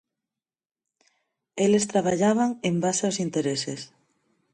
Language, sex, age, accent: Galician, female, 19-29, Normativo (estándar)